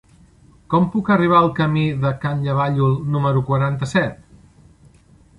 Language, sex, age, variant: Catalan, male, 50-59, Central